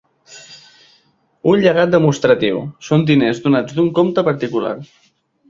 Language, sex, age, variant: Catalan, male, 19-29, Central